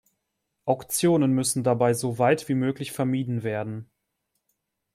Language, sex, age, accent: German, male, 30-39, Deutschland Deutsch